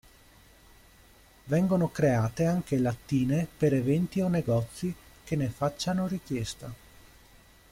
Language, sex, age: Italian, male, 30-39